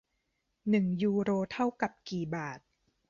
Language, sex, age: Thai, female, 30-39